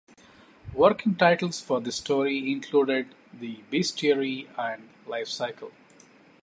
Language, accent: English, India and South Asia (India, Pakistan, Sri Lanka)